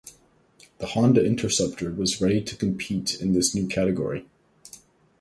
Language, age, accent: English, 19-29, Canadian English